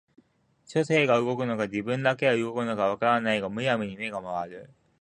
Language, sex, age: Japanese, male, 19-29